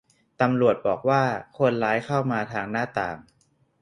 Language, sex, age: Thai, male, 19-29